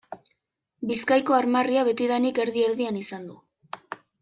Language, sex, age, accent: Basque, female, under 19, Mendebalekoa (Araba, Bizkaia, Gipuzkoako mendebaleko herri batzuk)